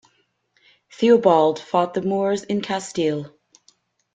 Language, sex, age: English, female, 50-59